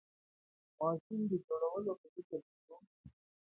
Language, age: Pashto, 19-29